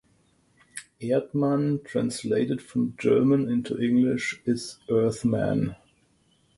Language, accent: English, German